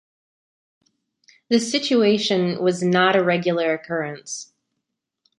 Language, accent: English, United States English